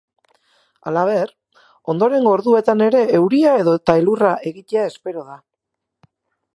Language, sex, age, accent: Basque, female, 40-49, Erdialdekoa edo Nafarra (Gipuzkoa, Nafarroa)